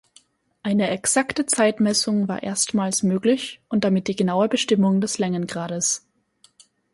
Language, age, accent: German, 19-29, Österreichisches Deutsch